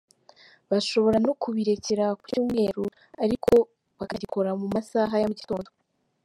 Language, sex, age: Kinyarwanda, female, 19-29